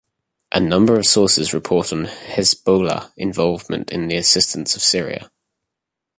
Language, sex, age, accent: English, male, 19-29, England English